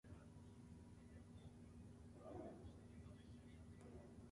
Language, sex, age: English, male, 19-29